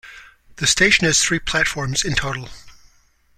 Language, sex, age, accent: English, male, 50-59, United States English